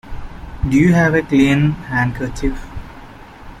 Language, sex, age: English, male, 19-29